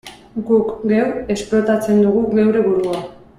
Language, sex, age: Basque, female, 19-29